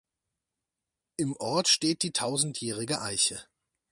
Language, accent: German, Deutschland Deutsch